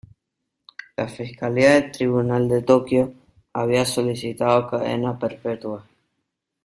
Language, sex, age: Spanish, male, under 19